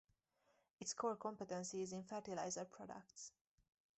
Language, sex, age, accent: English, female, 19-29, United States English